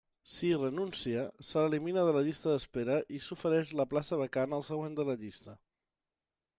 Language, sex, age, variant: Catalan, male, 30-39, Central